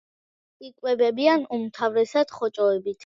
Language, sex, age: Georgian, female, under 19